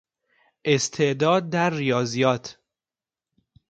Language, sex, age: Persian, male, 19-29